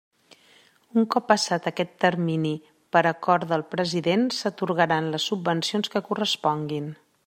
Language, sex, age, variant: Catalan, female, 40-49, Central